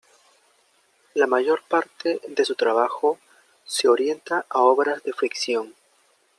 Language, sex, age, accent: Spanish, male, 19-29, Andino-Pacífico: Colombia, Perú, Ecuador, oeste de Bolivia y Venezuela andina